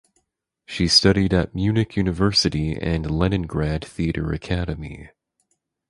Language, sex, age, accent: English, male, 19-29, United States English